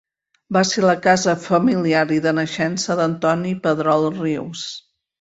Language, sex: Catalan, female